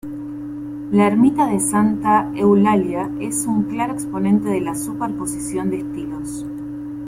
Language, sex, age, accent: Spanish, female, 30-39, Rioplatense: Argentina, Uruguay, este de Bolivia, Paraguay